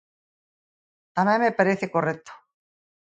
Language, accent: Galician, Atlántico (seseo e gheada)